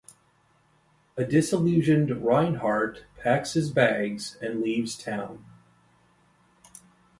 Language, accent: English, United States English